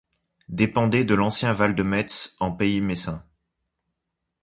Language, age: French, 19-29